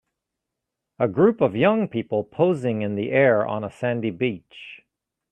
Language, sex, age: English, male, 50-59